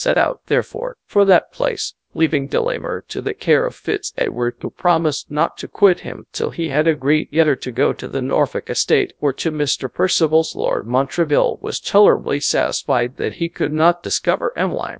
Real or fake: fake